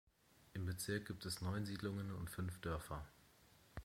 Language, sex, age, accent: German, male, 30-39, Deutschland Deutsch